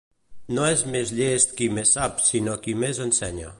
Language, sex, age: Catalan, male, 40-49